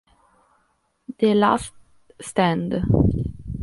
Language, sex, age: Italian, female, 30-39